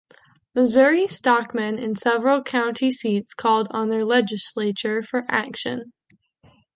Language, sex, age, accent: English, female, 19-29, United States English